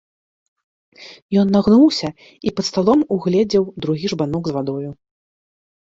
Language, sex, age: Belarusian, female, 19-29